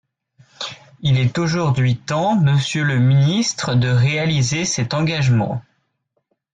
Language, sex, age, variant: French, male, 19-29, Français de métropole